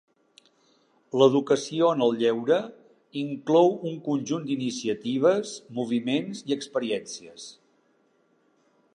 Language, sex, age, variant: Catalan, male, 60-69, Central